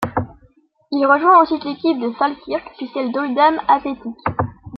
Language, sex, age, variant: French, male, under 19, Français de métropole